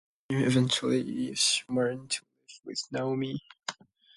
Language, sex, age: English, male, under 19